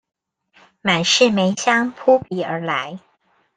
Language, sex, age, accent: Chinese, female, 40-49, 出生地：臺中市